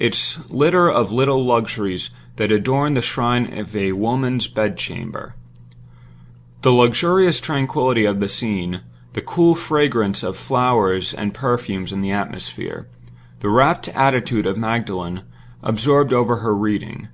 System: none